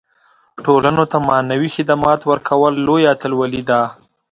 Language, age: Pashto, 19-29